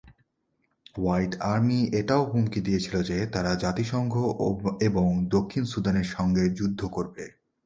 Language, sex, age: Bengali, male, 30-39